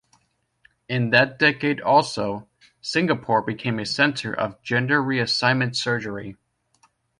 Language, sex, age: English, male, 19-29